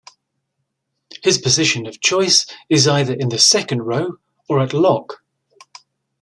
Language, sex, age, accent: English, male, 50-59, England English